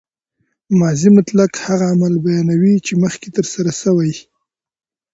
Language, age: Pashto, 19-29